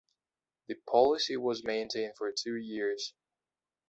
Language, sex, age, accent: English, male, 19-29, United States English